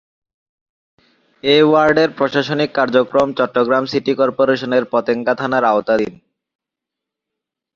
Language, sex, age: Bengali, male, 19-29